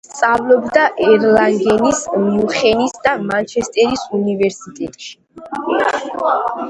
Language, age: Georgian, under 19